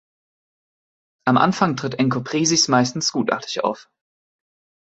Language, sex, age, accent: German, male, 19-29, Deutschland Deutsch